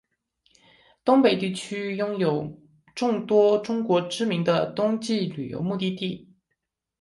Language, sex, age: Chinese, female, 19-29